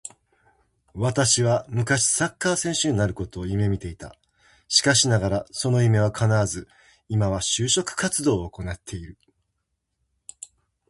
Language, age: Japanese, 50-59